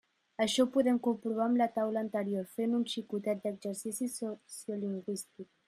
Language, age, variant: Catalan, under 19, Central